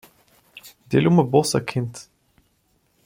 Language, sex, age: Portuguese, male, 19-29